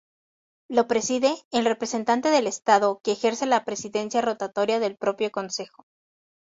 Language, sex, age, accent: Spanish, female, 19-29, México